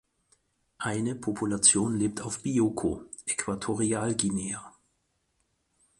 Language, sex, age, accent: German, male, 40-49, Deutschland Deutsch